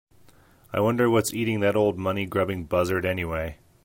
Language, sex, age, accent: English, male, 30-39, United States English